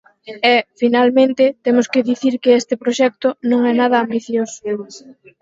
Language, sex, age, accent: Galician, female, 19-29, Atlántico (seseo e gheada)